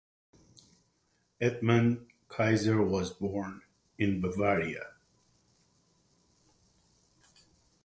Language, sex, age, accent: English, male, 50-59, United States English